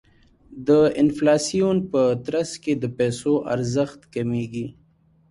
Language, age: Pashto, 19-29